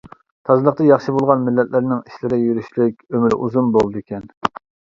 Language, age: Uyghur, 30-39